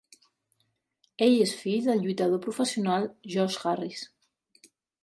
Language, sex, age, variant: Catalan, female, 40-49, Central